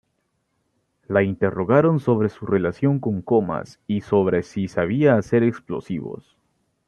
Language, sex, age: Spanish, male, 19-29